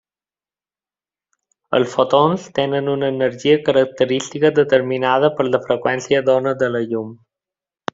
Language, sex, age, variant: Catalan, male, 30-39, Balear